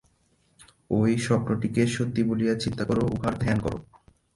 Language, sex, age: Bengali, male, 19-29